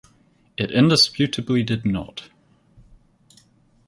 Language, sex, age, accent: English, male, under 19, England English